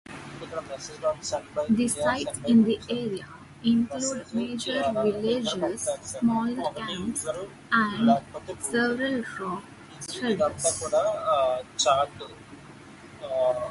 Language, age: English, under 19